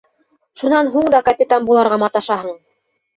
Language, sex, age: Bashkir, female, 30-39